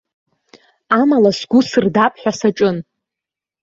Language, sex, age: Abkhazian, female, under 19